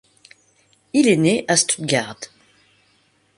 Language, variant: French, Français de métropole